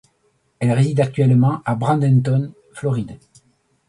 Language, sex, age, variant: French, male, 60-69, Français de métropole